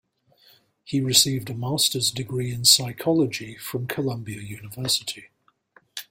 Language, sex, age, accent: English, male, 50-59, England English